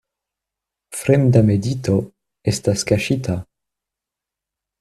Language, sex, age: Esperanto, male, 19-29